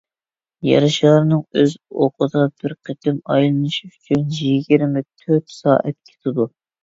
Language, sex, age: Uyghur, male, 19-29